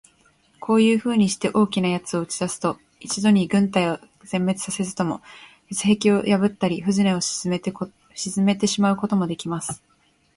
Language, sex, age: Japanese, female, 19-29